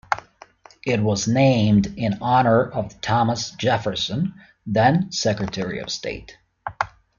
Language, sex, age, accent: English, male, 40-49, United States English